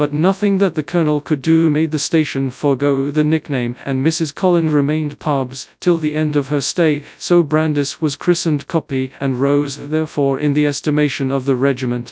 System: TTS, FastPitch